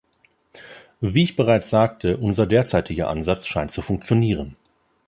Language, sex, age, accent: German, male, 30-39, Deutschland Deutsch